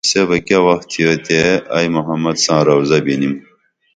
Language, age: Dameli, 50-59